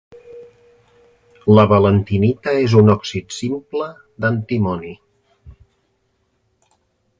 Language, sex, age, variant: Catalan, male, 50-59, Central